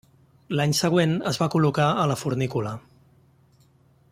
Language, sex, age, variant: Catalan, male, 30-39, Central